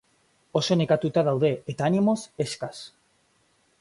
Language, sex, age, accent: Basque, male, under 19, Mendebalekoa (Araba, Bizkaia, Gipuzkoako mendebaleko herri batzuk)